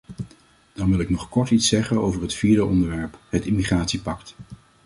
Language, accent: Dutch, Nederlands Nederlands